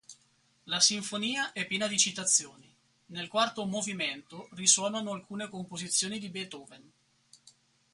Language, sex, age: Italian, male, 40-49